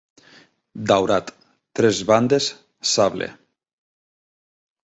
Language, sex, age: Catalan, male, 40-49